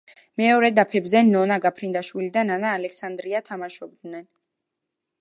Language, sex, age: Georgian, female, under 19